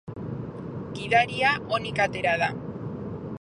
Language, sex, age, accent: Basque, female, 40-49, Mendebalekoa (Araba, Bizkaia, Gipuzkoako mendebaleko herri batzuk)